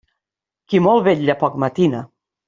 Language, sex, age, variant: Catalan, female, 50-59, Nord-Occidental